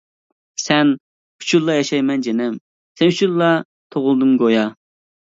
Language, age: Uyghur, 19-29